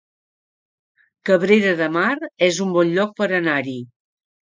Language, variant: Catalan, Central